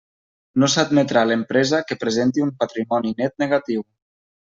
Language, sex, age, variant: Catalan, male, 19-29, Nord-Occidental